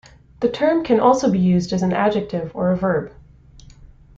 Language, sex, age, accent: English, female, 19-29, United States English